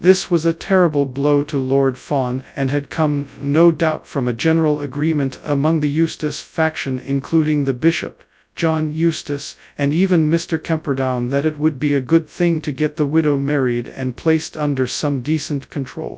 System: TTS, FastPitch